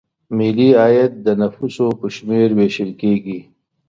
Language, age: Pashto, 40-49